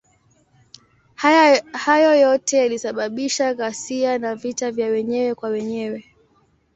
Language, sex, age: Swahili, female, 19-29